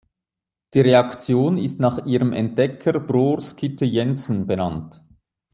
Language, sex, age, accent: German, male, 40-49, Schweizerdeutsch